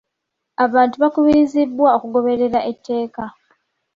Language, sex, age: Ganda, female, 19-29